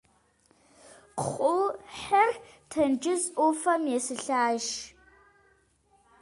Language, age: Kabardian, under 19